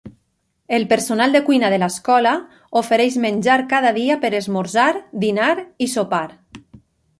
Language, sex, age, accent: Catalan, female, 30-39, valencià